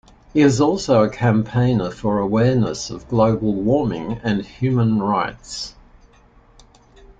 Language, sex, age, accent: English, male, 80-89, Australian English